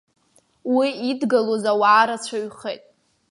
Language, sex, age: Abkhazian, female, under 19